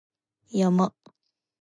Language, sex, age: Japanese, female, under 19